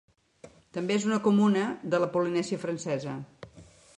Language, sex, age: Catalan, female, under 19